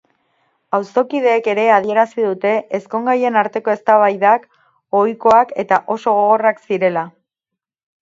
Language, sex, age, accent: Basque, female, 30-39, Erdialdekoa edo Nafarra (Gipuzkoa, Nafarroa)